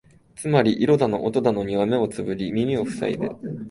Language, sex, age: Japanese, male, 19-29